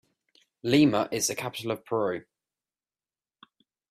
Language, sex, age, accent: English, male, 19-29, England English